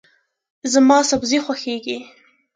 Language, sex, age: Pashto, female, under 19